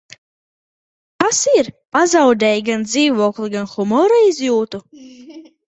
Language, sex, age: Latvian, female, under 19